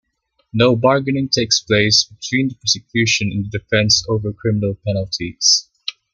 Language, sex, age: English, male, 19-29